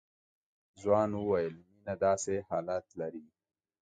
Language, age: Pashto, 30-39